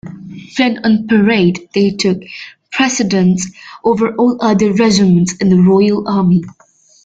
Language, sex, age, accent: English, female, under 19, United States English